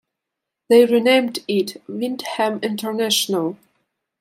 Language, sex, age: English, female, 19-29